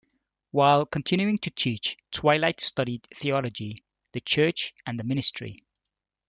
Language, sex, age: English, male, 30-39